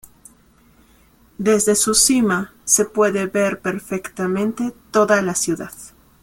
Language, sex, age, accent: Spanish, female, 30-39, México